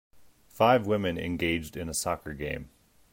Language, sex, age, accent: English, male, 30-39, United States English